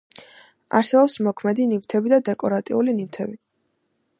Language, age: Georgian, under 19